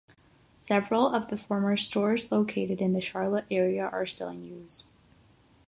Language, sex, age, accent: English, female, 19-29, United States English; England English